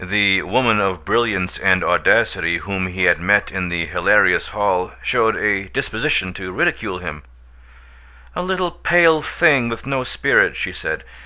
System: none